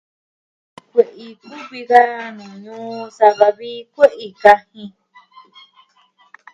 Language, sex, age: Southwestern Tlaxiaco Mixtec, female, 60-69